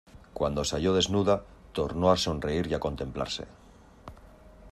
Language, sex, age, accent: Spanish, male, 40-49, España: Norte peninsular (Asturias, Castilla y León, Cantabria, País Vasco, Navarra, Aragón, La Rioja, Guadalajara, Cuenca)